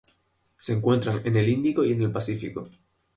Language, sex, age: Spanish, male, 19-29